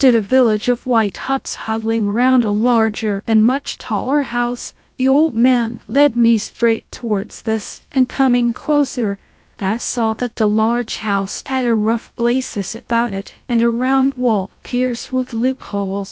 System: TTS, GlowTTS